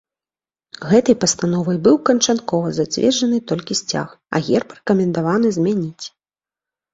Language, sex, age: Belarusian, female, 30-39